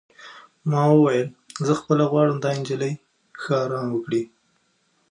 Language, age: Pashto, 30-39